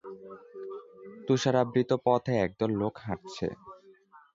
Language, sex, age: Bengali, male, 19-29